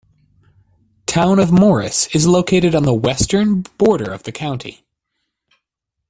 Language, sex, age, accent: English, male, 30-39, United States English